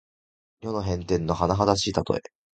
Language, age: Japanese, 19-29